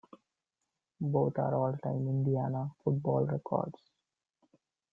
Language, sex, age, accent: English, male, 30-39, India and South Asia (India, Pakistan, Sri Lanka)